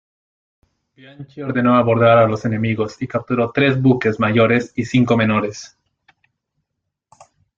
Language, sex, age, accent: Spanish, male, 19-29, Andino-Pacífico: Colombia, Perú, Ecuador, oeste de Bolivia y Venezuela andina